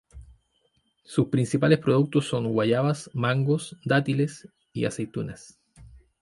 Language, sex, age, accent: Spanish, male, 30-39, Chileno: Chile, Cuyo